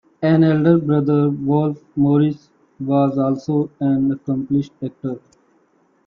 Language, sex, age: English, male, 19-29